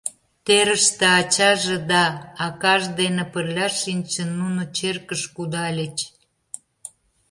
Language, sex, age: Mari, female, 60-69